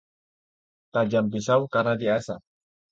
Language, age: Indonesian, 19-29